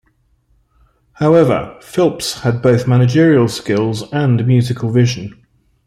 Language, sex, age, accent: English, male, 50-59, England English